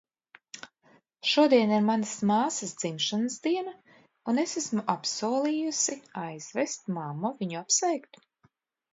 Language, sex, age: Latvian, female, 50-59